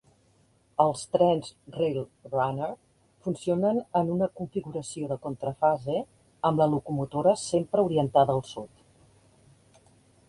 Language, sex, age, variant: Catalan, female, 50-59, Central